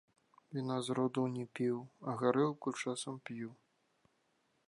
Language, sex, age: Belarusian, male, 40-49